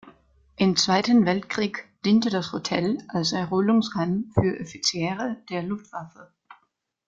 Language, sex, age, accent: German, female, 19-29, Deutschland Deutsch